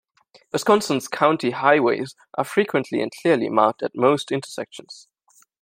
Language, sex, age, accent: English, male, 19-29, England English